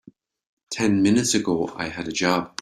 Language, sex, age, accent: English, male, 60-69, Irish English